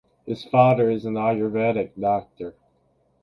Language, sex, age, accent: English, male, under 19, United States English